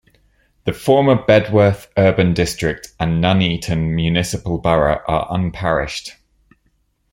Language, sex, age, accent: English, male, 30-39, England English